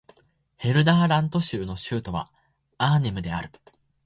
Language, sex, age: Japanese, male, 19-29